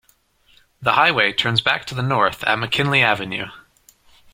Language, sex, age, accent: English, male, under 19, Canadian English